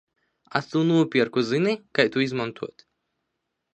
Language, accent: Latvian, Latgaliešu